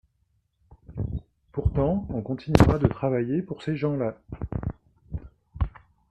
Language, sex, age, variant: French, male, 50-59, Français de métropole